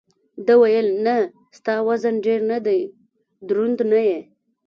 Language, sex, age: Pashto, female, 19-29